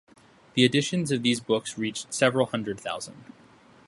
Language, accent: English, United States English